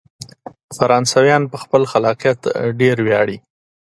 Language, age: Pashto, 30-39